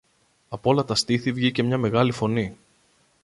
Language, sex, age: Greek, male, 30-39